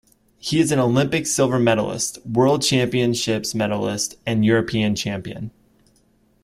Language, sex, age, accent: English, male, 19-29, United States English